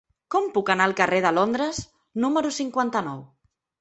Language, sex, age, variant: Catalan, female, 19-29, Central